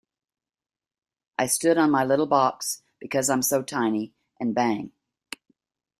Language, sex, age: English, female, 60-69